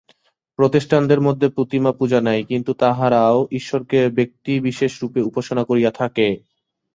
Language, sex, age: Bengali, male, 19-29